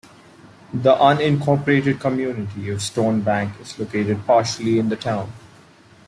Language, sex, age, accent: English, male, 19-29, India and South Asia (India, Pakistan, Sri Lanka)